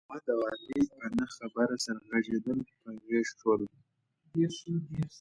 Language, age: Pashto, 19-29